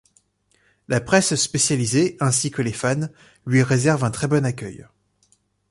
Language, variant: French, Français de métropole